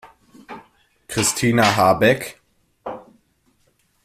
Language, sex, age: German, male, under 19